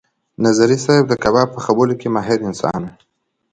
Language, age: Pashto, 19-29